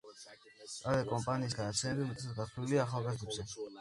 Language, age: Georgian, under 19